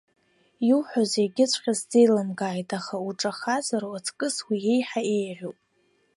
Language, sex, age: Abkhazian, female, 19-29